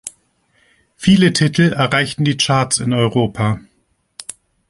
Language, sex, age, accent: German, male, 50-59, Deutschland Deutsch